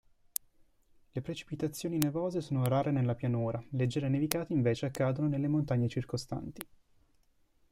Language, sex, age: Italian, male, 19-29